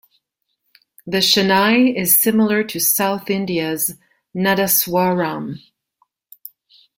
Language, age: English, 50-59